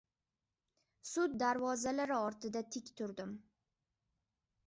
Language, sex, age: Uzbek, female, under 19